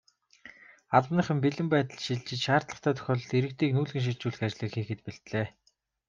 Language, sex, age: Mongolian, male, 19-29